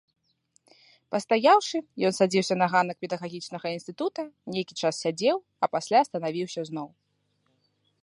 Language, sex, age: Belarusian, female, 30-39